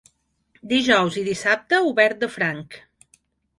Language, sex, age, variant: Catalan, female, 40-49, Balear